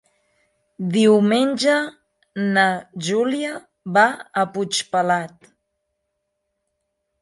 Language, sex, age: Catalan, female, 30-39